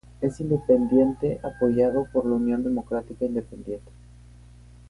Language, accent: Spanish, México